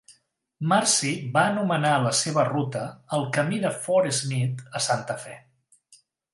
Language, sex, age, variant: Catalan, male, 40-49, Central